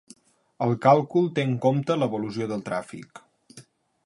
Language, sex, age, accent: Catalan, male, 19-29, balear; valencià